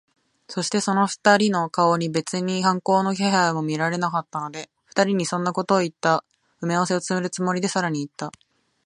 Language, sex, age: Japanese, female, 19-29